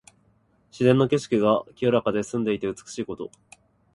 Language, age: Japanese, 19-29